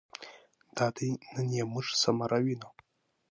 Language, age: Pashto, 19-29